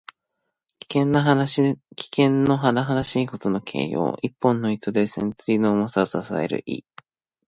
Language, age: Japanese, 19-29